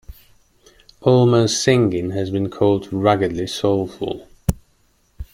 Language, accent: English, England English